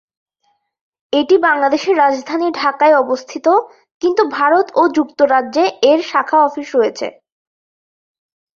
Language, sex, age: Bengali, female, 19-29